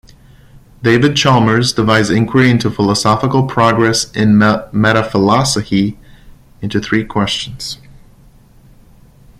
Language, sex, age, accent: English, male, 30-39, United States English